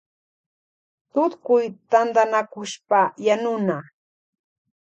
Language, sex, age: Loja Highland Quichua, female, 40-49